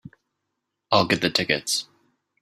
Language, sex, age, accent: English, male, 19-29, United States English